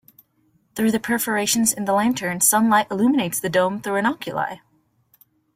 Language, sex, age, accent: English, female, under 19, United States English